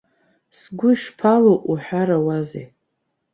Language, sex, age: Abkhazian, female, 40-49